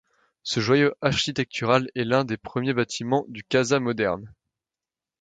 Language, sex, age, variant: French, male, 19-29, Français de métropole